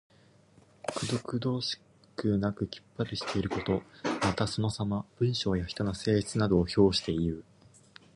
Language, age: Japanese, 19-29